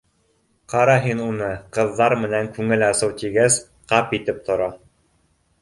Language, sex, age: Bashkir, male, 19-29